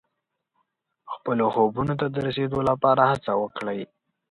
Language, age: Pashto, 19-29